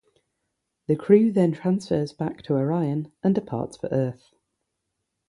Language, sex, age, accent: English, female, 30-39, England English; yorkshire